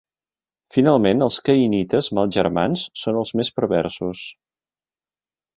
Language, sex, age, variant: Catalan, male, 50-59, Central